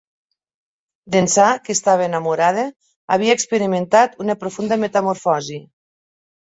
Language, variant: Catalan, Nord-Occidental